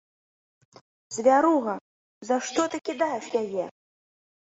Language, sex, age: Belarusian, female, 30-39